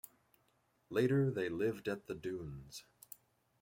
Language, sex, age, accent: English, male, 30-39, Canadian English